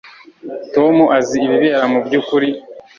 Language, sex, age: Kinyarwanda, male, 19-29